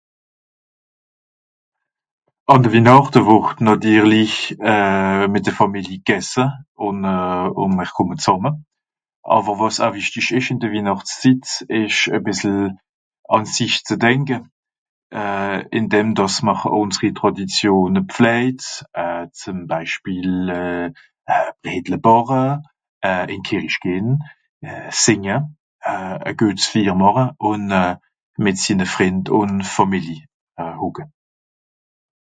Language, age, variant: Swiss German, 40-49, Nordniederàlemmànisch (Rishoffe, Zàwere, Bùsswìller, Hawenau, Brüemt, Stroossbùri, Molse, Dàmbàch, Schlettstàtt, Pfàlzbùri usw.)